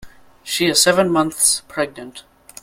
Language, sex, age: English, male, under 19